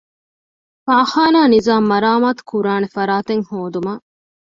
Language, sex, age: Divehi, female, 19-29